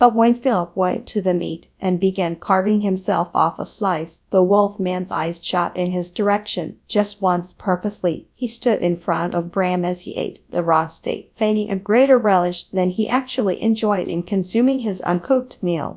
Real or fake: fake